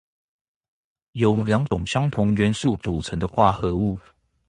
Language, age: Chinese, 30-39